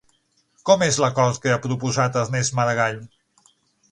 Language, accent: Catalan, central; septentrional